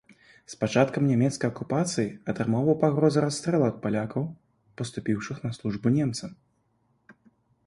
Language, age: Belarusian, 19-29